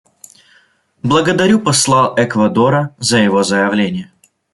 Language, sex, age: Russian, male, 19-29